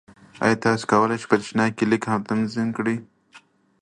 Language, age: Pashto, 19-29